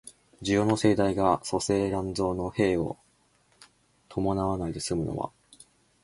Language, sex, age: Japanese, male, 19-29